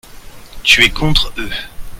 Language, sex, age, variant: French, male, 30-39, Français de métropole